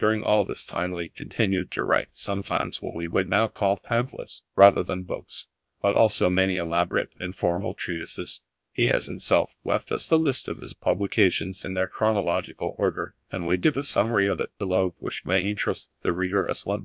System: TTS, GlowTTS